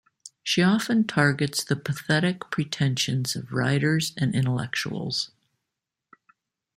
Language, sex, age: English, female, 60-69